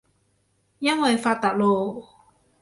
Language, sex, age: Cantonese, female, 30-39